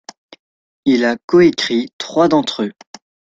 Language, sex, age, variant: French, male, under 19, Français de métropole